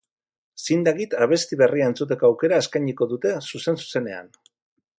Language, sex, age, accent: Basque, male, 40-49, Mendebalekoa (Araba, Bizkaia, Gipuzkoako mendebaleko herri batzuk)